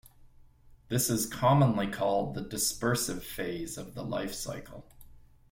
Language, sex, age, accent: English, male, 50-59, United States English